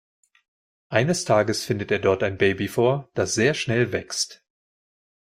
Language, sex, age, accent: German, male, 30-39, Deutschland Deutsch